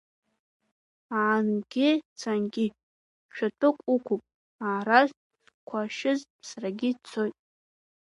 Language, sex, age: Abkhazian, female, 19-29